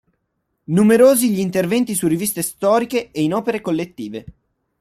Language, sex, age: Italian, male, 19-29